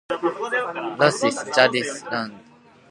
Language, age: English, under 19